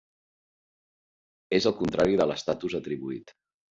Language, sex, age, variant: Catalan, male, 50-59, Central